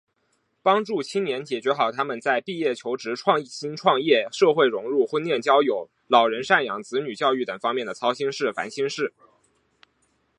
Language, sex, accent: Chinese, male, 出生地：湖北省